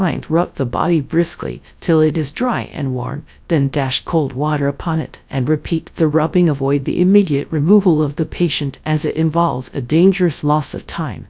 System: TTS, GradTTS